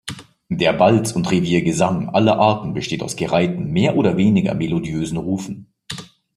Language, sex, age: German, male, 19-29